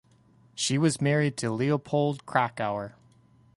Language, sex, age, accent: English, male, 30-39, United States English